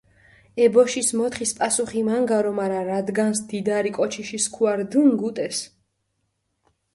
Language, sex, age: Mingrelian, female, 19-29